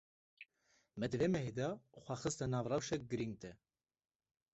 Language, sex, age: Kurdish, male, 19-29